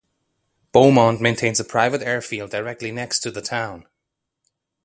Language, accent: English, United States English